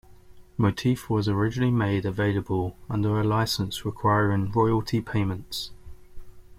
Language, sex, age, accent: English, male, 30-39, England English